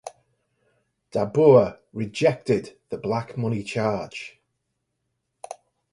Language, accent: English, England English